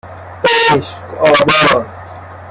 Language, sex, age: Persian, male, 30-39